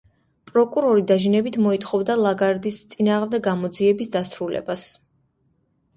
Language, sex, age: Georgian, female, 19-29